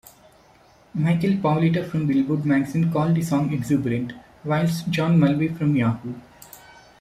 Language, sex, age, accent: English, male, 19-29, India and South Asia (India, Pakistan, Sri Lanka)